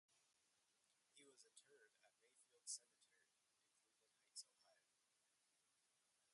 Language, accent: English, United States English